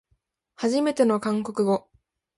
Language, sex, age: Japanese, female, 19-29